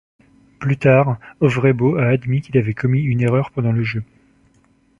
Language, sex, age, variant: French, male, 40-49, Français de métropole